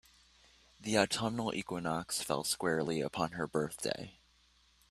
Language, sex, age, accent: English, male, 19-29, United States English